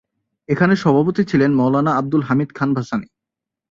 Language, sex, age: Bengali, male, 19-29